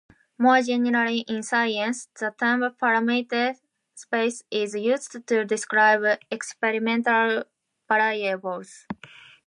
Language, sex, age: English, female, 19-29